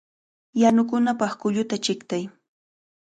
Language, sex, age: Cajatambo North Lima Quechua, female, 19-29